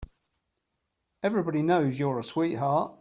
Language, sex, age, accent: English, male, 60-69, England English